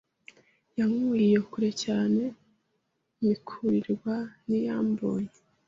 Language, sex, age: Kinyarwanda, female, 30-39